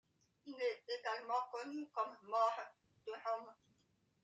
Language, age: French, 30-39